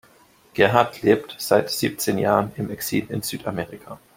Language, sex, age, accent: German, male, 30-39, Deutschland Deutsch